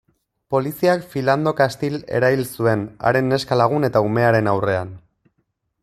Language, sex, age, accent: Basque, male, 30-39, Erdialdekoa edo Nafarra (Gipuzkoa, Nafarroa)